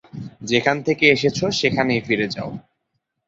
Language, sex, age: Bengali, male, 19-29